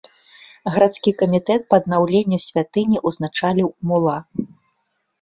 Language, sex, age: Belarusian, female, 30-39